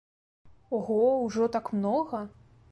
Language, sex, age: Belarusian, female, 19-29